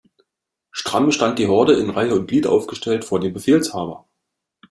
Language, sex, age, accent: German, male, 30-39, Deutschland Deutsch